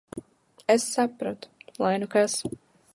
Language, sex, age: Latvian, female, 19-29